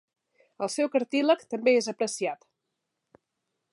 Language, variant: Catalan, Central